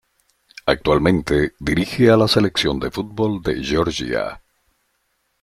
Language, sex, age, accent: Spanish, male, 50-59, América central